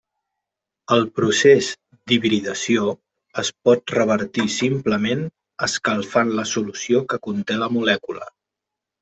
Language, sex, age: Catalan, male, 40-49